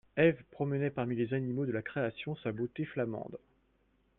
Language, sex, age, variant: French, male, 40-49, Français de métropole